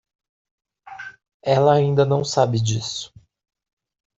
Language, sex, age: Portuguese, female, 30-39